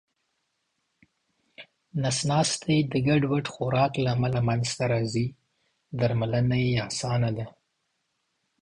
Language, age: Pashto, 30-39